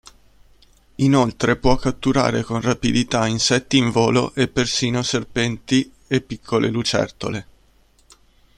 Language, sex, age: Italian, male, 30-39